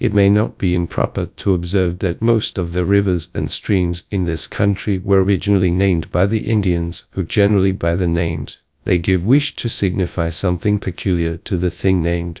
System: TTS, GradTTS